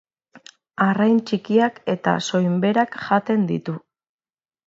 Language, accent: Basque, Mendebalekoa (Araba, Bizkaia, Gipuzkoako mendebaleko herri batzuk)